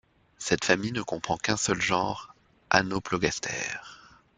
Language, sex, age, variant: French, male, 40-49, Français de métropole